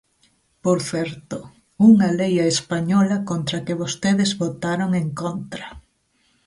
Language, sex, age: Galician, female, 40-49